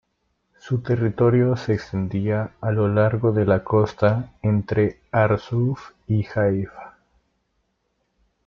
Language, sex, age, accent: Spanish, male, 19-29, América central